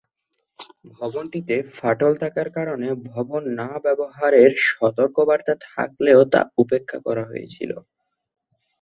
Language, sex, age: Bengali, male, 19-29